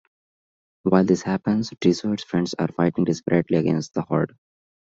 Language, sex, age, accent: English, male, 19-29, India and South Asia (India, Pakistan, Sri Lanka)